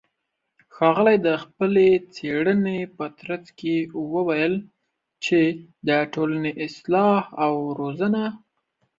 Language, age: Pashto, under 19